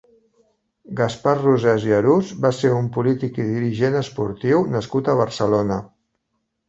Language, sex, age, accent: Catalan, male, 50-59, Barceloní